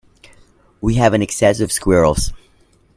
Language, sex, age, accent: English, male, 40-49, Filipino